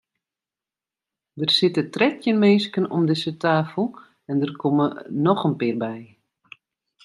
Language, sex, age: Western Frisian, female, 30-39